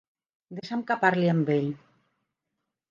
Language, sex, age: Catalan, female, 50-59